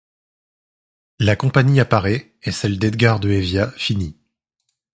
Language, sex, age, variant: French, male, 30-39, Français de métropole